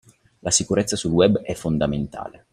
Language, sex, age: Italian, male, 30-39